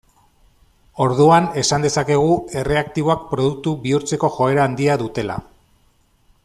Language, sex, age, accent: Basque, male, 40-49, Mendebalekoa (Araba, Bizkaia, Gipuzkoako mendebaleko herri batzuk)